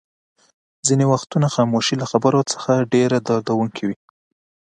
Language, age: Pashto, 19-29